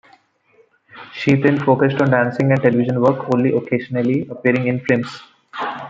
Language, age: English, 19-29